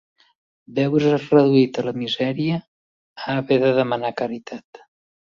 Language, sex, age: Catalan, male, 50-59